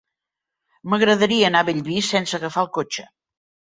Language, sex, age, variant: Catalan, female, 60-69, Central